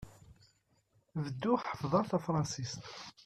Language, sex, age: Kabyle, male, 30-39